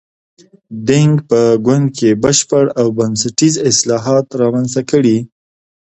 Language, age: Pashto, 30-39